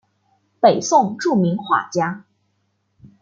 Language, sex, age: Chinese, female, 19-29